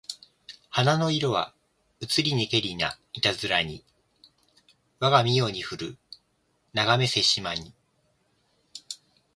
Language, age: Japanese, 19-29